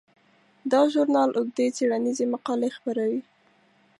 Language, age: Pashto, 30-39